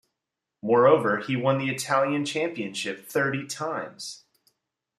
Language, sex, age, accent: English, male, 30-39, United States English